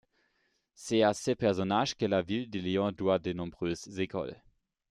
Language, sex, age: French, male, 19-29